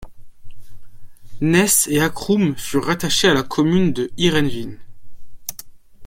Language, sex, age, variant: French, male, under 19, Français de métropole